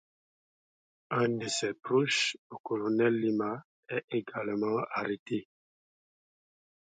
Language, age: French, 30-39